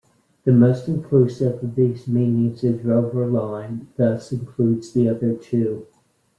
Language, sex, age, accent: English, male, 50-59, United States English